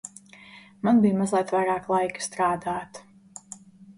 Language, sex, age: Latvian, female, 19-29